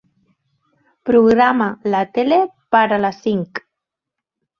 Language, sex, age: Catalan, female, 40-49